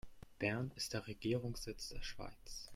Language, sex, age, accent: German, male, under 19, Deutschland Deutsch